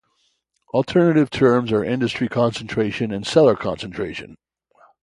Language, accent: English, United States English